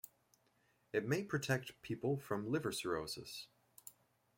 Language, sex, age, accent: English, male, 30-39, Canadian English